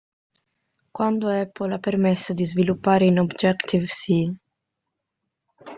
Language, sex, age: Italian, female, 19-29